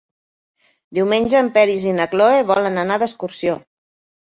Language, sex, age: Catalan, female, 50-59